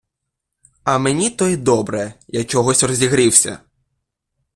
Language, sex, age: Ukrainian, male, under 19